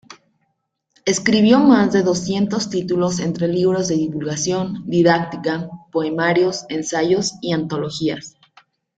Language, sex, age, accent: Spanish, female, 19-29, México